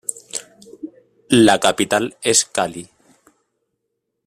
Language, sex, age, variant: Catalan, male, 30-39, Central